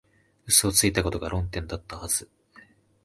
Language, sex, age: Japanese, male, 19-29